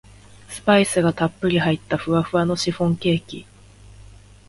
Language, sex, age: Japanese, female, 19-29